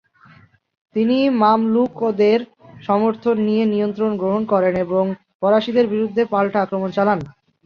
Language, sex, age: Bengali, male, 40-49